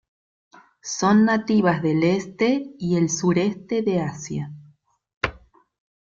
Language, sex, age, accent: Spanish, female, 40-49, Rioplatense: Argentina, Uruguay, este de Bolivia, Paraguay